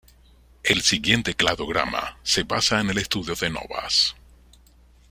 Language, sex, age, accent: Spanish, male, 50-59, Caribe: Cuba, Venezuela, Puerto Rico, República Dominicana, Panamá, Colombia caribeña, México caribeño, Costa del golfo de México